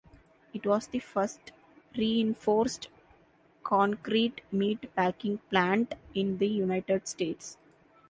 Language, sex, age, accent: English, female, 19-29, India and South Asia (India, Pakistan, Sri Lanka)